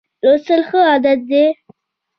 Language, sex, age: Pashto, female, under 19